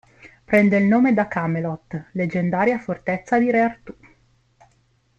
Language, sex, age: Italian, female, 19-29